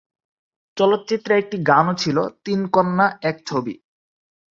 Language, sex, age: Bengali, male, 19-29